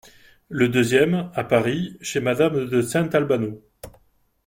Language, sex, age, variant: French, male, 40-49, Français de métropole